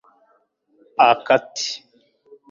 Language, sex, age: Kinyarwanda, male, 19-29